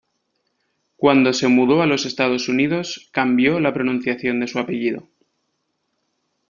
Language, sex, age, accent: Spanish, male, 30-39, España: Norte peninsular (Asturias, Castilla y León, Cantabria, País Vasco, Navarra, Aragón, La Rioja, Guadalajara, Cuenca)